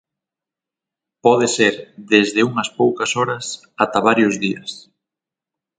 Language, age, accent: Galician, 30-39, Oriental (común en zona oriental); Normativo (estándar)